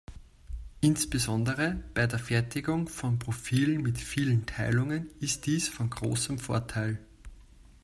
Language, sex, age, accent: German, male, 19-29, Österreichisches Deutsch